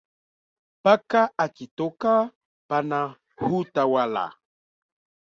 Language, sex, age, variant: Swahili, male, 40-49, Kiswahili cha Bara ya Tanzania